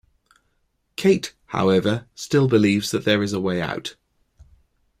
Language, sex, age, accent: English, male, 30-39, England English